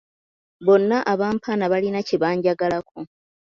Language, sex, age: Ganda, female, 30-39